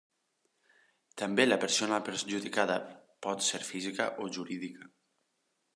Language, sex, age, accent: Catalan, male, 19-29, valencià